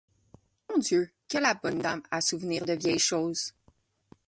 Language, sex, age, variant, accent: French, female, 30-39, Français d'Amérique du Nord, Français du Canada